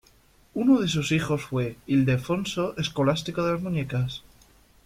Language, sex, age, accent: Spanish, male, 19-29, España: Centro-Sur peninsular (Madrid, Toledo, Castilla-La Mancha)